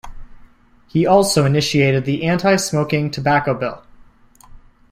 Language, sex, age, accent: English, male, 19-29, United States English